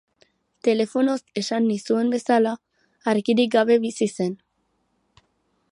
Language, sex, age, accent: Basque, female, under 19, Erdialdekoa edo Nafarra (Gipuzkoa, Nafarroa)